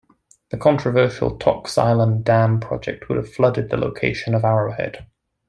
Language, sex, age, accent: English, male, 19-29, England English